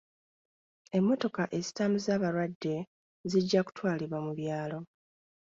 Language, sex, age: Ganda, female, 30-39